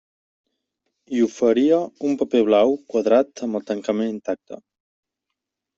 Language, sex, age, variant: Catalan, male, 19-29, Central